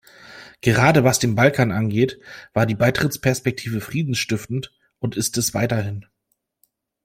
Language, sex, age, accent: German, male, 30-39, Deutschland Deutsch